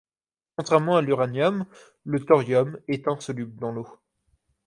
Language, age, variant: French, 19-29, Français de métropole